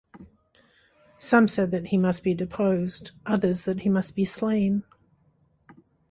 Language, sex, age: English, female, 60-69